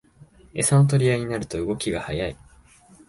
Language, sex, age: Japanese, male, 19-29